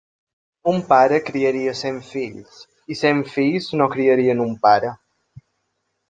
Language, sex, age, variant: Catalan, male, 19-29, Balear